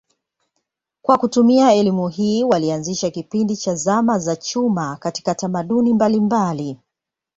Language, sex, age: Swahili, female, 30-39